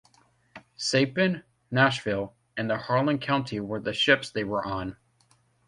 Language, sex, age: English, male, 19-29